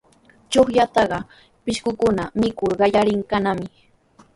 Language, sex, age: Sihuas Ancash Quechua, female, 19-29